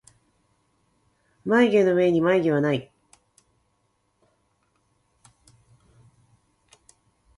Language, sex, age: Japanese, female, 40-49